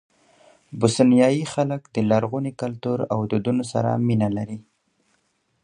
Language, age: Pashto, 30-39